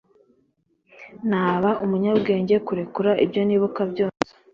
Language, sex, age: Kinyarwanda, female, 19-29